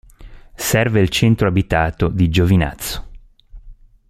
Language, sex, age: Italian, male, 40-49